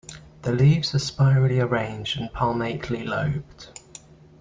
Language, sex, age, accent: English, male, 19-29, England English